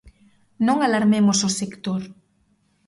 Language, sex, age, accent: Galician, female, 19-29, Normativo (estándar)